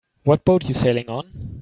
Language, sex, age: English, male, 19-29